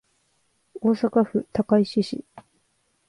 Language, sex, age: Japanese, female, 19-29